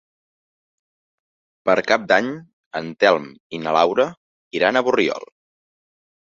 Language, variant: Catalan, Central